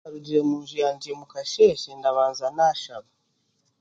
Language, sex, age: Chiga, female, 40-49